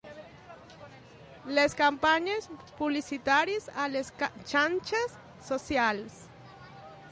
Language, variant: Catalan, Central